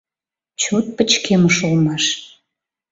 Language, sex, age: Mari, female, 30-39